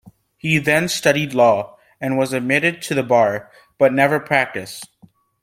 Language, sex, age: English, male, under 19